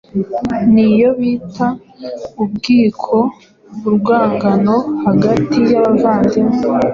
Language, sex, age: Kinyarwanda, female, 19-29